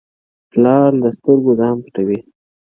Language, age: Pashto, 19-29